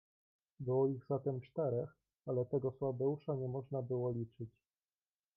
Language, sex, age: Polish, male, 19-29